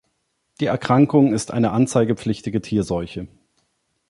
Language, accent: German, Deutschland Deutsch